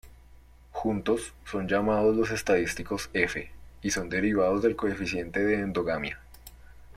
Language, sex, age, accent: Spanish, male, 19-29, Andino-Pacífico: Colombia, Perú, Ecuador, oeste de Bolivia y Venezuela andina